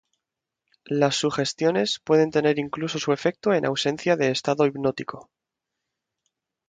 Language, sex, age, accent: Spanish, male, 19-29, España: Centro-Sur peninsular (Madrid, Toledo, Castilla-La Mancha)